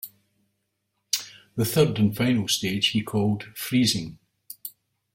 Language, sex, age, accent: English, male, 70-79, Scottish English